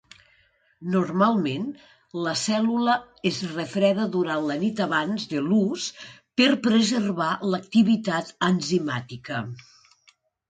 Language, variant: Catalan, Nord-Occidental